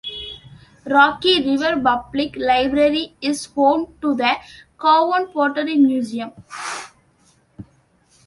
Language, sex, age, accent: English, female, under 19, India and South Asia (India, Pakistan, Sri Lanka)